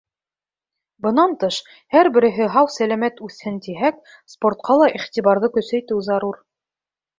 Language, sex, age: Bashkir, female, 19-29